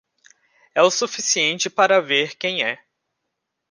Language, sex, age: Portuguese, male, 19-29